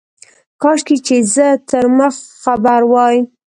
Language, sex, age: Pashto, female, 19-29